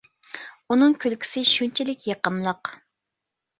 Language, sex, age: Uyghur, female, 19-29